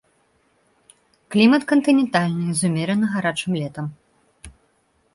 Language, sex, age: Belarusian, female, 19-29